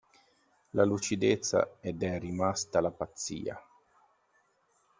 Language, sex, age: Italian, male, 40-49